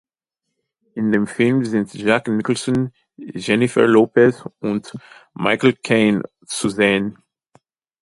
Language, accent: German, Amerikanisches Deutsch